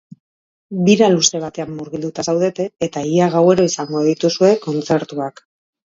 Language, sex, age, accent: Basque, female, 40-49, Mendebalekoa (Araba, Bizkaia, Gipuzkoako mendebaleko herri batzuk)